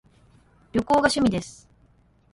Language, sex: Japanese, female